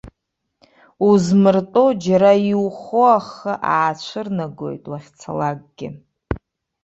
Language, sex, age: Abkhazian, female, 30-39